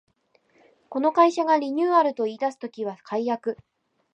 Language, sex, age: Japanese, female, 19-29